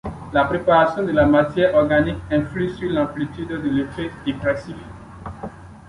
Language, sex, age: French, male, 19-29